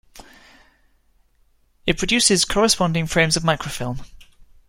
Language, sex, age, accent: English, male, 30-39, England English